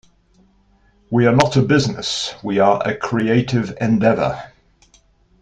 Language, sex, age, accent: English, male, 60-69, England English